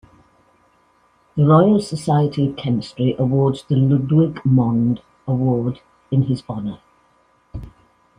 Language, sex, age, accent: English, female, 60-69, Welsh English